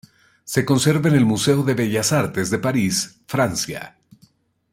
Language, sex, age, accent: Spanish, male, 40-49, México